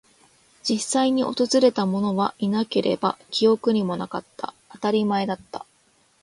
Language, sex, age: Japanese, female, 19-29